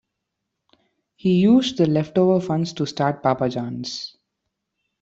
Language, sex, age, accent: English, male, 19-29, India and South Asia (India, Pakistan, Sri Lanka)